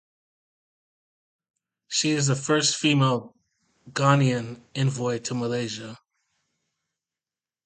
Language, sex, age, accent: English, male, 30-39, United States English